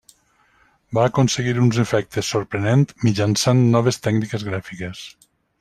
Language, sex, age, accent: Catalan, male, 50-59, valencià